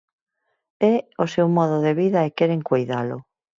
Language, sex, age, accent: Galician, female, 40-49, Normativo (estándar)